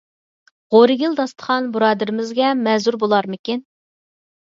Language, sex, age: Uyghur, female, 30-39